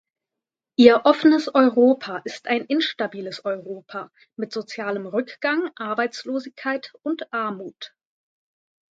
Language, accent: German, Deutschland Deutsch